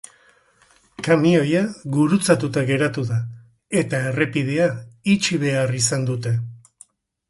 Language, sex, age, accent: Basque, male, 60-69, Mendebalekoa (Araba, Bizkaia, Gipuzkoako mendebaleko herri batzuk)